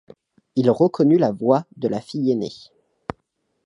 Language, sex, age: French, male, under 19